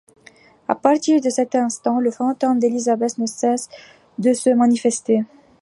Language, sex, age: French, female, 19-29